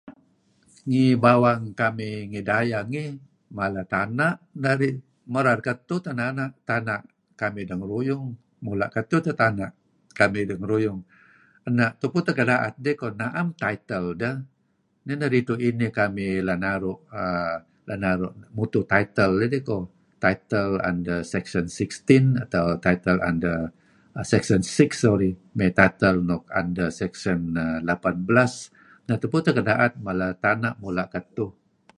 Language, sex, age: Kelabit, male, 70-79